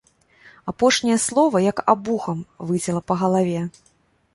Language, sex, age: Belarusian, female, 40-49